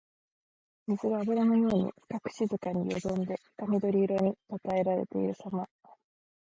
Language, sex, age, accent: Japanese, female, 19-29, 標準語